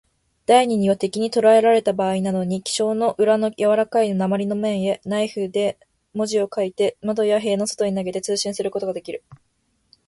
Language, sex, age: Japanese, female, 19-29